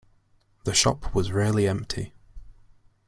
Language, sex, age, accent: English, male, 19-29, England English